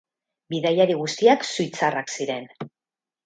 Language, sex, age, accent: Basque, female, 50-59, Mendebalekoa (Araba, Bizkaia, Gipuzkoako mendebaleko herri batzuk)